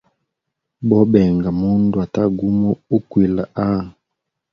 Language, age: Hemba, 19-29